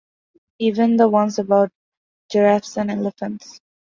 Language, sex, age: English, female, 19-29